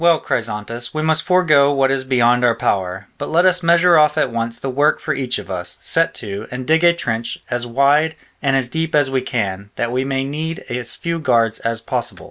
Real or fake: real